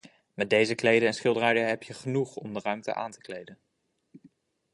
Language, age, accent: Dutch, 19-29, Nederlands Nederlands